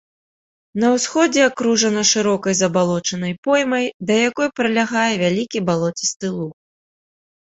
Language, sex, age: Belarusian, female, 30-39